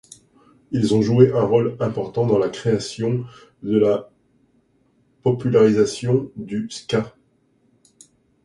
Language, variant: French, Français de métropole